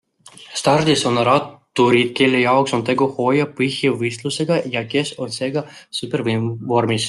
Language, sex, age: Estonian, male, 19-29